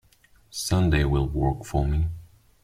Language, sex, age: English, male, 19-29